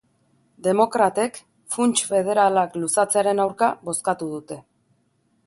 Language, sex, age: Basque, female, 40-49